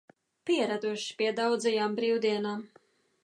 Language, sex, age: Latvian, female, 40-49